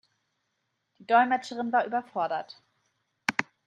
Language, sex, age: German, female, 30-39